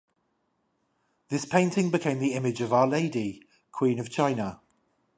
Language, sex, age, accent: English, male, 30-39, England English